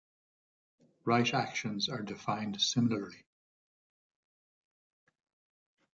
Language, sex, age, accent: English, male, 70-79, Irish English